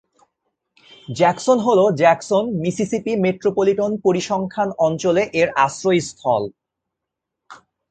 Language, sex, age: Bengali, male, 19-29